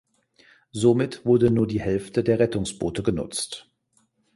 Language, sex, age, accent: German, male, 40-49, Deutschland Deutsch